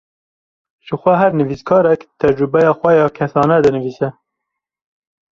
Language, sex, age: Kurdish, male, 30-39